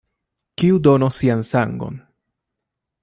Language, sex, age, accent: Esperanto, male, 19-29, Internacia